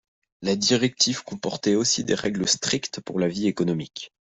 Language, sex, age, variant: French, male, under 19, Français de métropole